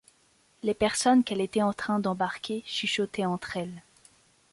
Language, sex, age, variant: French, female, 19-29, Français de métropole